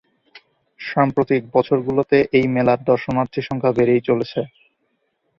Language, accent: Bengali, Native